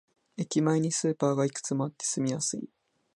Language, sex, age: Japanese, female, 90+